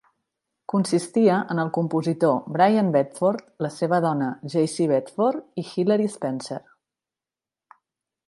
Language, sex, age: Catalan, female, 40-49